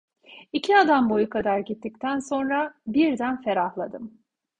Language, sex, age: Turkish, female, 40-49